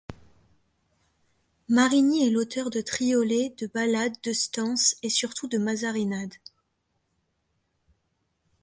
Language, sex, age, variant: French, female, 19-29, Français de métropole